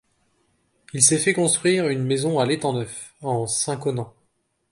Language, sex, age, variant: French, male, 30-39, Français de métropole